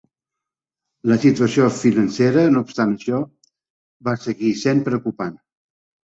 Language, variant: Catalan, Nord-Occidental